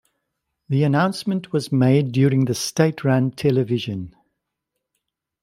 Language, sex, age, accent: English, male, 50-59, Southern African (South Africa, Zimbabwe, Namibia)